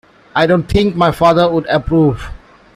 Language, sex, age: English, male, 40-49